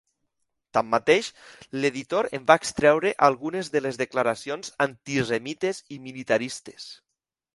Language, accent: Catalan, valencià